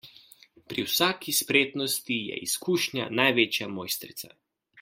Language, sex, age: Slovenian, male, 19-29